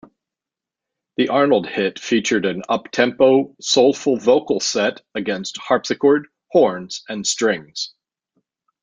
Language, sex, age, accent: English, male, 50-59, United States English